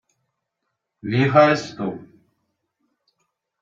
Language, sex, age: German, male, 30-39